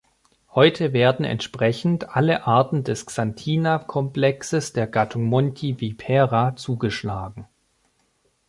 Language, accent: German, Deutschland Deutsch